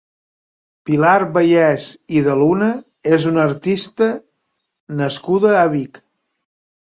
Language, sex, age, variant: Catalan, male, 40-49, Central